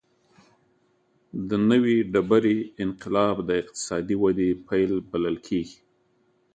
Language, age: Pashto, 50-59